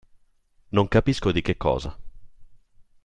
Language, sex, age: Italian, male, 19-29